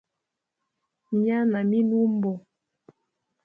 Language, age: Hemba, 30-39